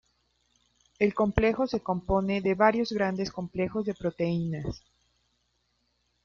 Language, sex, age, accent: Spanish, female, 19-29, México